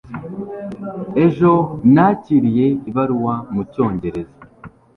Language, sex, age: Kinyarwanda, male, 19-29